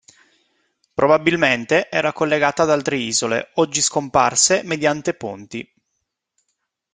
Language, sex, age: Italian, male, 30-39